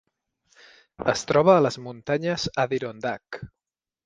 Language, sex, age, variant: Catalan, male, 30-39, Central